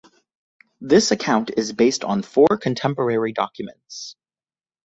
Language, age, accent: English, 19-29, United States English